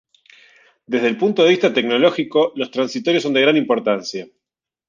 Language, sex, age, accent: Spanish, male, 30-39, Rioplatense: Argentina, Uruguay, este de Bolivia, Paraguay